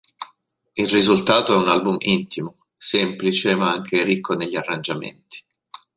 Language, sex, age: Italian, male, 30-39